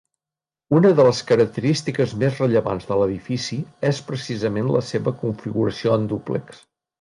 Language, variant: Catalan, Nord-Occidental